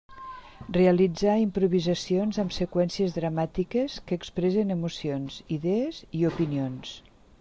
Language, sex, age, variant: Catalan, female, 60-69, Nord-Occidental